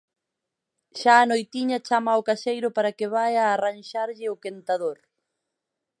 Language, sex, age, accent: Galician, female, 19-29, Atlántico (seseo e gheada)